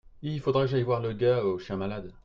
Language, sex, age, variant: French, male, 30-39, Français de métropole